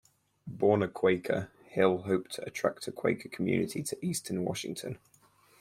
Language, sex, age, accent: English, male, under 19, England English